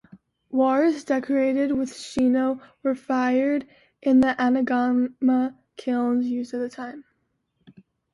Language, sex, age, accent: English, female, 19-29, United States English